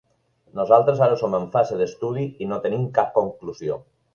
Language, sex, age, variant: Catalan, male, 50-59, Balear